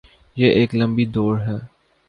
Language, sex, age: Urdu, male, 19-29